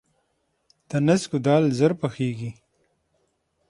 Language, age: Pashto, 40-49